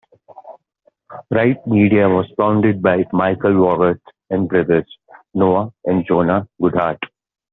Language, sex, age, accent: English, male, 30-39, India and South Asia (India, Pakistan, Sri Lanka)